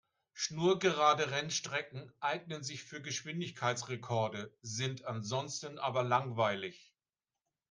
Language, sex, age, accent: German, male, 60-69, Deutschland Deutsch